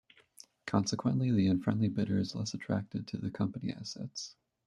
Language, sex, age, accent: English, male, 19-29, United States English